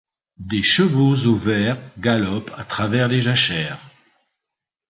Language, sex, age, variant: French, male, 50-59, Français de métropole